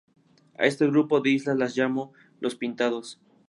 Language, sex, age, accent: Spanish, male, 19-29, México